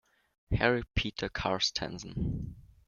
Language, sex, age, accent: German, male, under 19, Österreichisches Deutsch